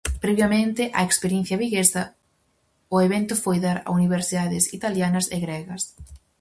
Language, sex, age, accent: Galician, female, under 19, Central (gheada)